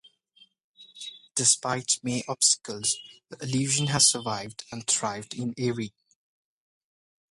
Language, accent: English, India and South Asia (India, Pakistan, Sri Lanka)